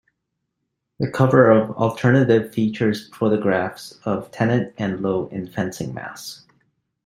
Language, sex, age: English, male, 40-49